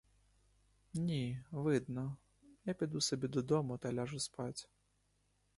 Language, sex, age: Ukrainian, male, 19-29